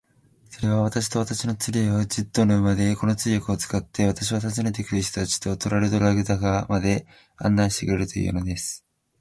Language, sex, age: Japanese, male, 19-29